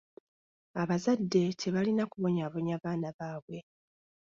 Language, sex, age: Ganda, female, 30-39